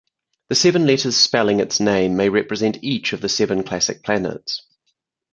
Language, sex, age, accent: English, male, 30-39, England English; New Zealand English